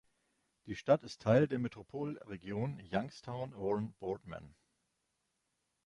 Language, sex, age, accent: German, male, 40-49, Deutschland Deutsch